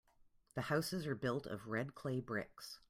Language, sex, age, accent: English, female, 40-49, United States English